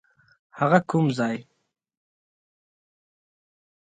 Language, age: Pashto, 19-29